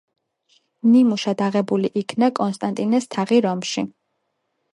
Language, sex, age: Georgian, female, 19-29